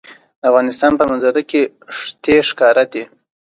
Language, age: Pashto, 19-29